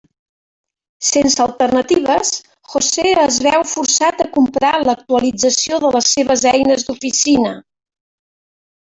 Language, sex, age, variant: Catalan, female, 60-69, Central